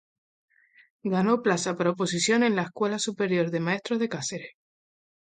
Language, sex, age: Spanish, female, 19-29